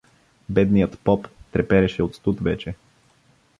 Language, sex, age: Bulgarian, male, 19-29